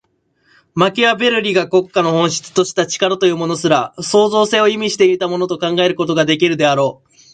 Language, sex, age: Japanese, male, 19-29